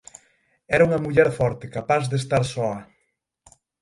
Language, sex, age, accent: Galician, male, 19-29, Atlántico (seseo e gheada); Normativo (estándar)